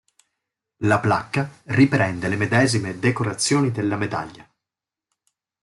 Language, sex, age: Italian, male, 40-49